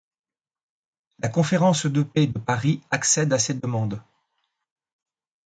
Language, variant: French, Français de métropole